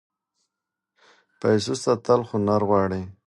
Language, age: Pashto, 19-29